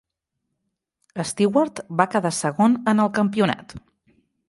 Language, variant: Catalan, Central